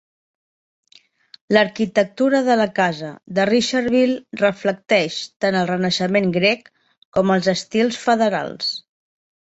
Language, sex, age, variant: Catalan, female, 30-39, Septentrional